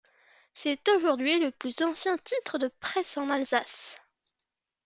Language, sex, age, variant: French, female, under 19, Français de métropole